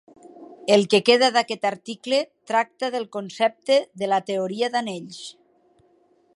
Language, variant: Catalan, Nord-Occidental